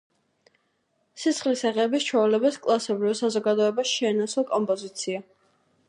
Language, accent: Georgian, მშვიდი